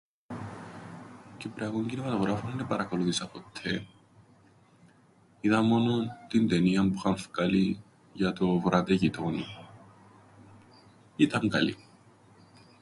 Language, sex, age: Greek, male, 19-29